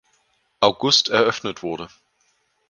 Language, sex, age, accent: German, male, 19-29, Deutschland Deutsch